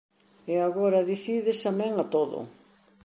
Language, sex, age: Galician, female, 60-69